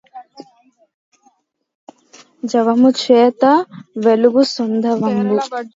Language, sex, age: Telugu, female, 19-29